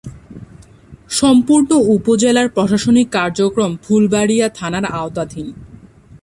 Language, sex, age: Bengali, female, 19-29